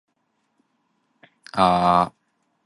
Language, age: Cantonese, 19-29